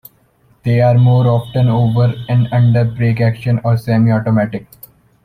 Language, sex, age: English, male, 19-29